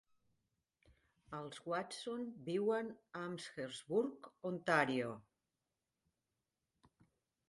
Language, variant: Catalan, Central